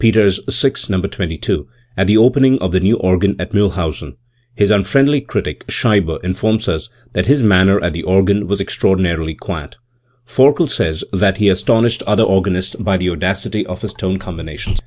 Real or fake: real